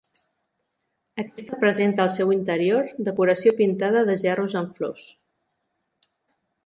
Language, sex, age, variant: Catalan, female, 40-49, Central